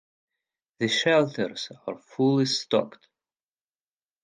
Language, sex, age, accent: English, male, 19-29, Russian